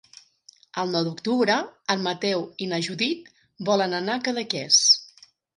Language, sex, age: Catalan, female, 40-49